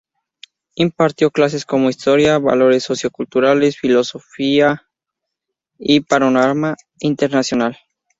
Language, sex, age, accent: Spanish, male, 19-29, México